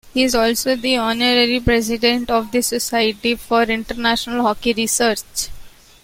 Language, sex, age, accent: English, female, 19-29, India and South Asia (India, Pakistan, Sri Lanka)